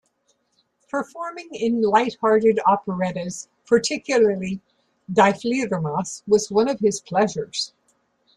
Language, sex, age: English, female, 70-79